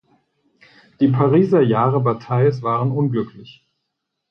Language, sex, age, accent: German, male, 40-49, Deutschland Deutsch